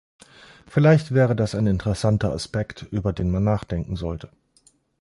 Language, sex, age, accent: German, male, 30-39, Deutschland Deutsch